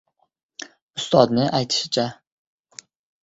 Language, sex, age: Uzbek, male, under 19